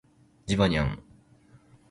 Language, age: Japanese, 19-29